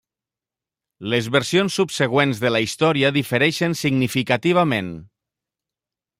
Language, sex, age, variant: Catalan, male, 40-49, Nord-Occidental